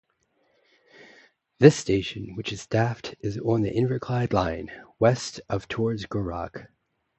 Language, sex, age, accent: English, male, 19-29, United States English